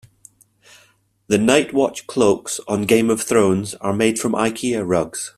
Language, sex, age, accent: English, male, 40-49, Scottish English